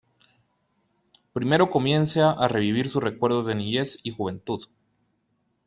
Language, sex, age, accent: Spanish, male, 19-29, América central